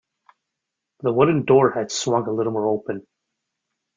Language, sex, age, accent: English, male, 30-39, Canadian English